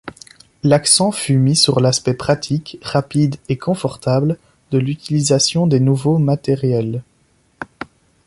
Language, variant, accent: French, Français d'Europe, Français de Belgique